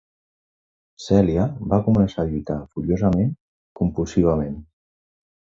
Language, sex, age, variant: Catalan, male, 40-49, Central